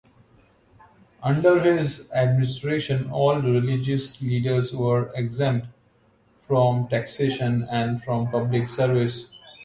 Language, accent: English, India and South Asia (India, Pakistan, Sri Lanka)